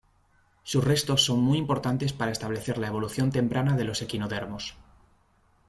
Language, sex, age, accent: Spanish, male, 19-29, España: Norte peninsular (Asturias, Castilla y León, Cantabria, País Vasco, Navarra, Aragón, La Rioja, Guadalajara, Cuenca)